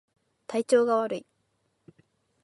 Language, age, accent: Japanese, 19-29, 標準語